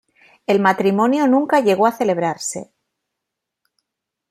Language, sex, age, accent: Spanish, female, 40-49, España: Norte peninsular (Asturias, Castilla y León, Cantabria, País Vasco, Navarra, Aragón, La Rioja, Guadalajara, Cuenca)